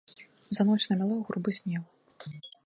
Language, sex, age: Belarusian, female, 30-39